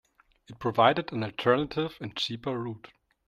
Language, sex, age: English, male, 30-39